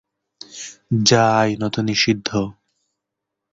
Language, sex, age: Bengali, male, 19-29